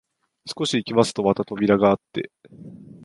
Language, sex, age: Japanese, male, 19-29